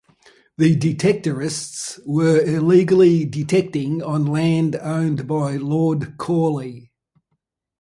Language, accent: English, Australian English